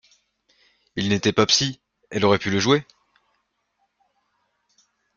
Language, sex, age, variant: French, male, 19-29, Français de métropole